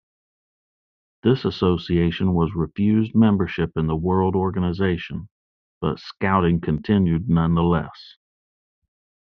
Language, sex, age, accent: English, male, 40-49, United States English